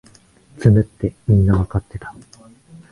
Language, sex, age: Japanese, male, 19-29